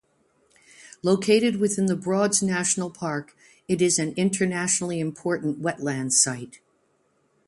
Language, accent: English, United States English